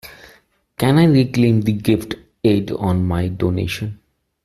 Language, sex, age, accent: English, male, 30-39, India and South Asia (India, Pakistan, Sri Lanka)